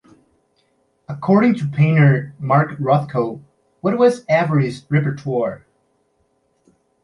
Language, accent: English, United States English